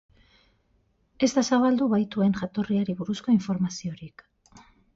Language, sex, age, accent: Basque, female, 40-49, Mendebalekoa (Araba, Bizkaia, Gipuzkoako mendebaleko herri batzuk); Batua